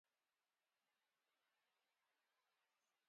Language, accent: English, United States English; England English